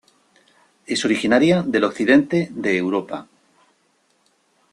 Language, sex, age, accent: Spanish, male, 60-69, España: Centro-Sur peninsular (Madrid, Toledo, Castilla-La Mancha)